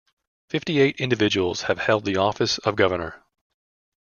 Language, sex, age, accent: English, male, 30-39, United States English